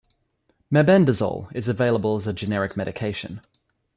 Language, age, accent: English, 19-29, Australian English